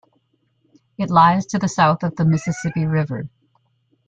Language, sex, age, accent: English, female, 60-69, United States English